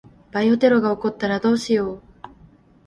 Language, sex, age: Japanese, female, 19-29